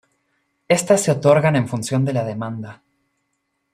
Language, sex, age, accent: Spanish, male, 19-29, Rioplatense: Argentina, Uruguay, este de Bolivia, Paraguay